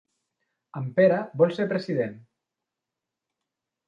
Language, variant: Catalan, Central